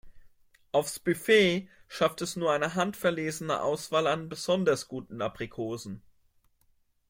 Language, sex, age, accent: German, male, 19-29, Deutschland Deutsch